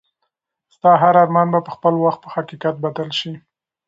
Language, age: Pashto, 30-39